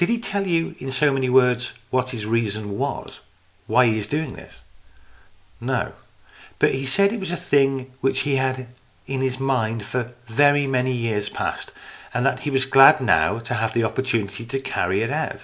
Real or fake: real